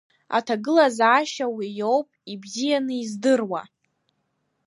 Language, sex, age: Abkhazian, female, under 19